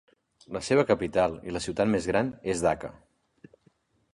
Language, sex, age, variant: Catalan, male, 30-39, Central